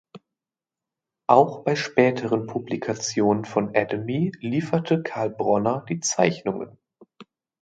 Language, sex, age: German, male, 30-39